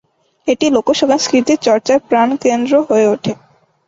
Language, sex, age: Bengali, female, under 19